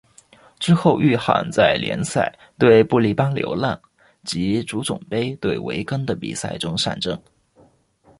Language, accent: Chinese, 出生地：福建省